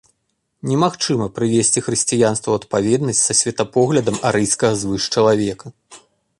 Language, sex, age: Belarusian, male, 30-39